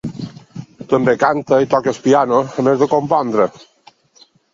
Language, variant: Catalan, Balear